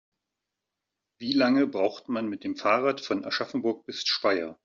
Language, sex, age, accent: German, male, 40-49, Deutschland Deutsch